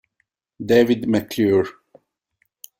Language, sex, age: Italian, male, 30-39